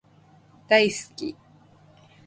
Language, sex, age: Japanese, female, under 19